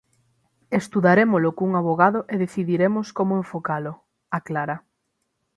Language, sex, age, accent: Galician, female, 19-29, Atlántico (seseo e gheada); Normativo (estándar)